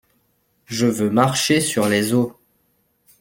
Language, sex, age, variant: French, male, 30-39, Français de métropole